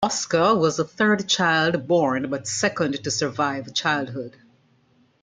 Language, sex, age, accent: English, female, 60-69, West Indies and Bermuda (Bahamas, Bermuda, Jamaica, Trinidad)